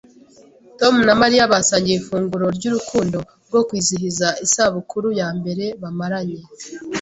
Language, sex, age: Kinyarwanda, female, 19-29